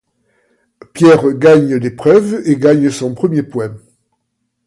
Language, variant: French, Français de métropole